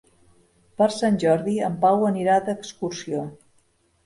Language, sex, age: Catalan, female, 50-59